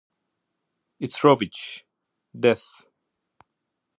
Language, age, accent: English, 30-39, United States English